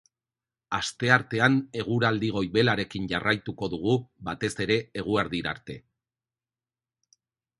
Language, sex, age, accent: Basque, male, 40-49, Erdialdekoa edo Nafarra (Gipuzkoa, Nafarroa)